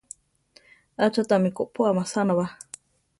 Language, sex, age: Central Tarahumara, female, 30-39